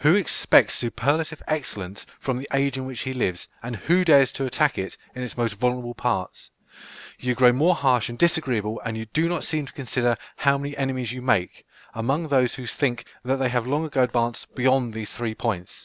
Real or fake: real